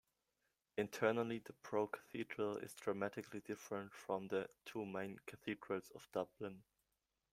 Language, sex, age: English, male, 19-29